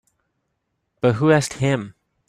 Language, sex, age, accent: English, male, 30-39, United States English